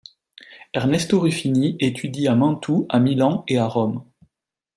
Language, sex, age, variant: French, male, 30-39, Français de métropole